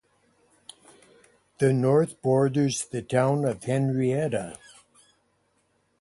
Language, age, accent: English, 70-79, Canadian English